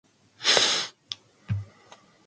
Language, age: English, 19-29